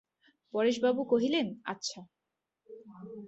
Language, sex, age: Bengali, female, 19-29